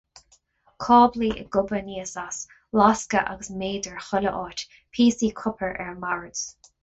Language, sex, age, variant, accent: Irish, female, 30-39, Gaeilge Chonnacht, Cainteoir líofa, ní ó dhúchas